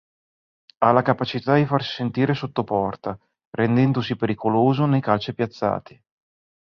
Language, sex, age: Italian, male, 40-49